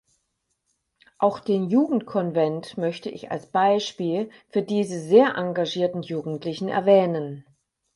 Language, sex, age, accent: German, female, 50-59, Deutschland Deutsch